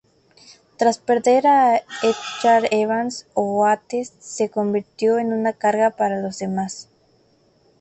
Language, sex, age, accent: Spanish, male, 19-29, México